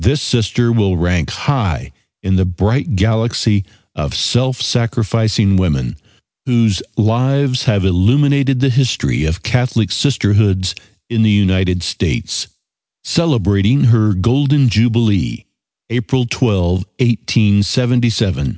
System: none